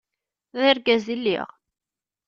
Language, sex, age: Kabyle, female, 19-29